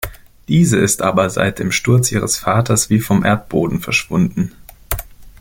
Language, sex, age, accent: German, male, 30-39, Deutschland Deutsch